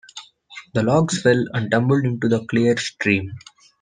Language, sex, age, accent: English, male, 19-29, India and South Asia (India, Pakistan, Sri Lanka)